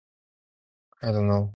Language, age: English, 19-29